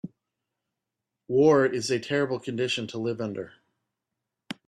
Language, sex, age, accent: English, male, 40-49, United States English